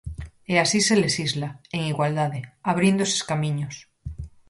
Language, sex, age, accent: Galician, female, 30-39, Normativo (estándar)